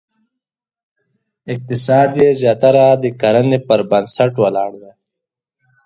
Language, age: Pashto, 19-29